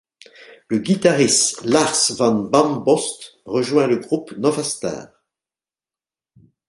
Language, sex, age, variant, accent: French, male, 60-69, Français d'Europe, Français de Belgique